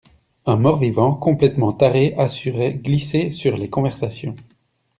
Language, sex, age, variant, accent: French, male, 30-39, Français d'Europe, Français de Belgique